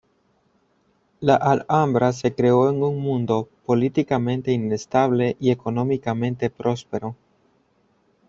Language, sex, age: Spanish, male, 19-29